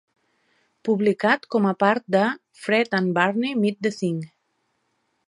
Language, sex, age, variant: Catalan, female, 50-59, Central